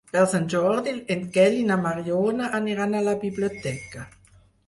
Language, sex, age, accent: Catalan, female, 50-59, aprenent (recent, des d'altres llengües)